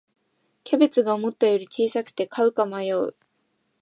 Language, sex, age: Japanese, female, 19-29